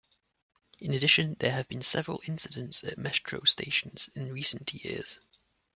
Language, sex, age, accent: English, male, 30-39, England English